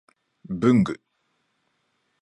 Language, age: Japanese, 19-29